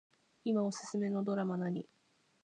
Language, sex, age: Japanese, female, 19-29